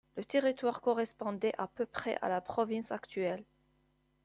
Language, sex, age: French, female, 40-49